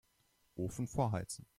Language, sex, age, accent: German, male, 19-29, Deutschland Deutsch